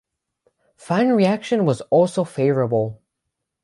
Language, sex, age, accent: English, male, under 19, United States English; England English